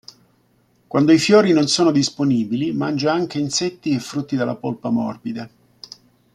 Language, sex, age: Italian, male, 60-69